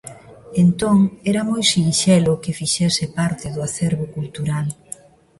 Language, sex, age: Galician, female, 60-69